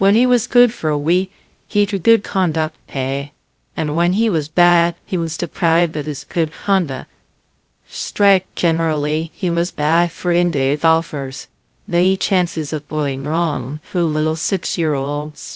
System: TTS, VITS